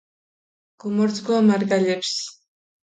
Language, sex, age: Mingrelian, female, 19-29